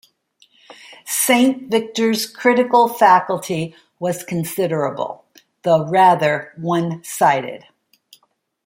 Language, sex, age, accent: English, male, 70-79, United States English